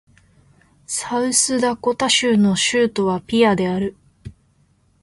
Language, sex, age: Japanese, female, 19-29